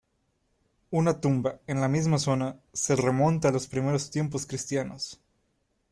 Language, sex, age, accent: Spanish, male, 19-29, México